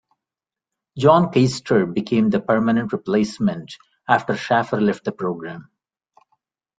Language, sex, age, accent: English, male, 40-49, India and South Asia (India, Pakistan, Sri Lanka)